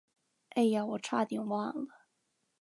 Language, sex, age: Chinese, female, 19-29